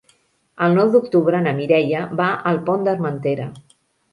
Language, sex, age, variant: Catalan, female, 50-59, Central